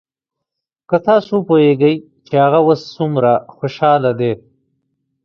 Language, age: Pashto, 30-39